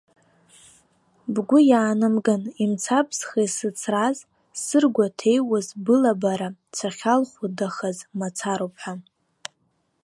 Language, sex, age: Abkhazian, female, 19-29